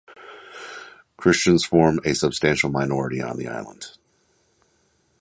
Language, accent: English, United States English